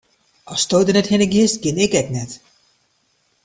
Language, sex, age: Western Frisian, female, 50-59